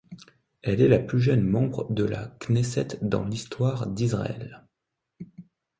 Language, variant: French, Français de métropole